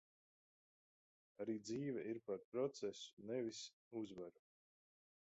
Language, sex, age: Latvian, male, 30-39